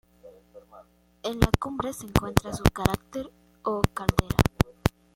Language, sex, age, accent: Spanish, female, under 19, Andino-Pacífico: Colombia, Perú, Ecuador, oeste de Bolivia y Venezuela andina